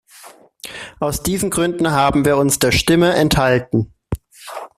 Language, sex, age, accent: German, male, 30-39, Deutschland Deutsch